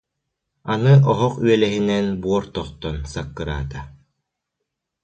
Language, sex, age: Yakut, male, 19-29